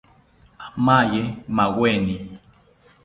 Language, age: South Ucayali Ashéninka, 40-49